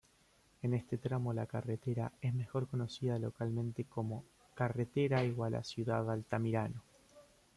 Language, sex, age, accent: Spanish, male, 19-29, Rioplatense: Argentina, Uruguay, este de Bolivia, Paraguay